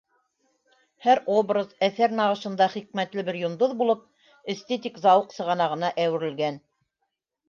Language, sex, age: Bashkir, female, 60-69